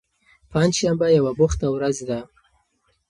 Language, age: Pashto, 19-29